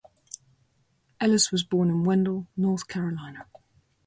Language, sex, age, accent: English, female, 50-59, England English